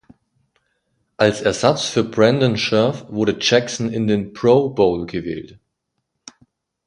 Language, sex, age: German, male, 19-29